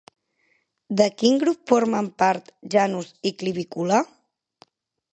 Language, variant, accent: Catalan, Central, central